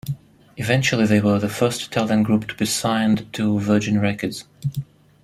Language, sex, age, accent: English, male, 30-39, England English